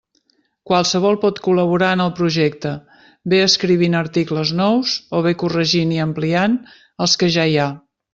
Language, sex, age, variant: Catalan, female, 50-59, Central